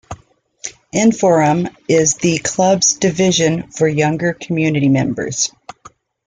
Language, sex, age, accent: English, female, 50-59, United States English